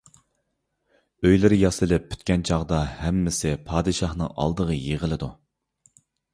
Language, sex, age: Uyghur, male, 30-39